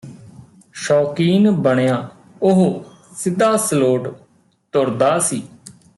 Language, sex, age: Punjabi, male, 30-39